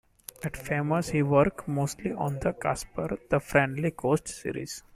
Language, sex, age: English, male, 19-29